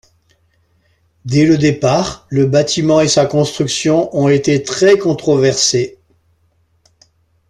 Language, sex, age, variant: French, male, 70-79, Français de métropole